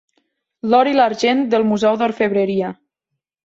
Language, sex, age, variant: Catalan, female, 19-29, Nord-Occidental